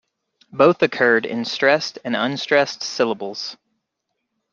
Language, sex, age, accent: English, male, 30-39, United States English